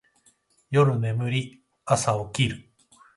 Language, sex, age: Japanese, male, 30-39